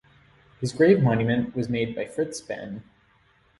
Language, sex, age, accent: English, male, 19-29, Canadian English